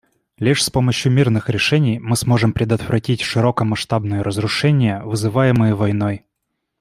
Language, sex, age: Russian, male, 19-29